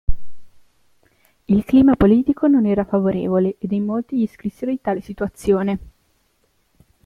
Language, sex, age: Italian, female, 19-29